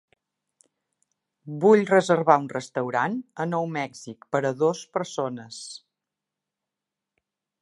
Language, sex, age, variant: Catalan, female, 50-59, Nord-Occidental